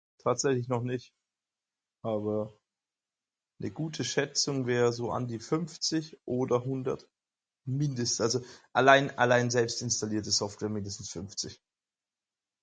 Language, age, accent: German, 30-39, Deutschland Deutsch